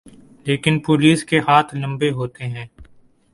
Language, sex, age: Urdu, male, 19-29